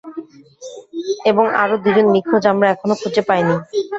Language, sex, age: Bengali, female, 30-39